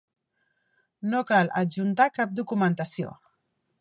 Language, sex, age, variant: Catalan, female, 40-49, Central